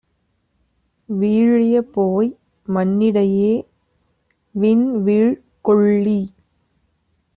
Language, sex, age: Tamil, female, 30-39